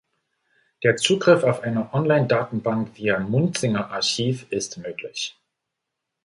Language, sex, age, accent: German, male, 40-49, Deutschland Deutsch